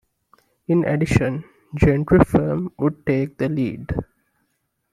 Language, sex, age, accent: English, male, 19-29, India and South Asia (India, Pakistan, Sri Lanka)